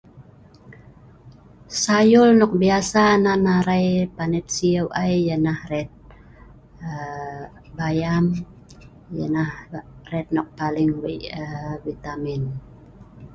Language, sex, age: Sa'ban, female, 50-59